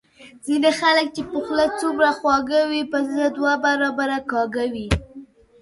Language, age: Pashto, 19-29